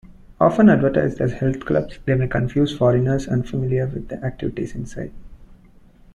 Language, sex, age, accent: English, male, 19-29, India and South Asia (India, Pakistan, Sri Lanka)